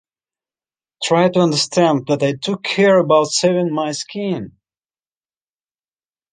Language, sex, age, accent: English, male, 30-39, United States English